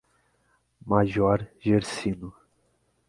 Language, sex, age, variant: Portuguese, male, 30-39, Portuguese (Brasil)